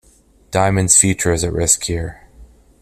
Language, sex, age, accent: English, male, 30-39, Canadian English